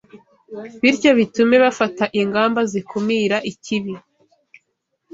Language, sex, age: Kinyarwanda, female, 19-29